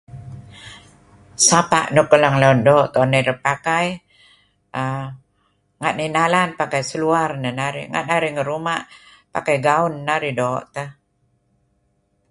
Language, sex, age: Kelabit, female, 70-79